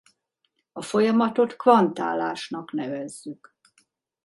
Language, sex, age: Hungarian, female, 50-59